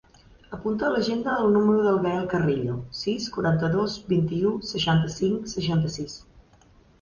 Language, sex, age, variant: Catalan, female, 19-29, Central